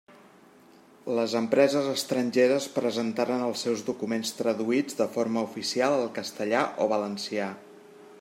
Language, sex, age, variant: Catalan, male, 40-49, Central